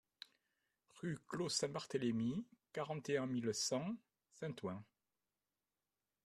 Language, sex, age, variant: French, male, 50-59, Français de métropole